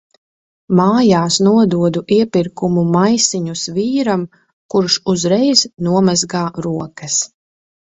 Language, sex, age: Latvian, female, 30-39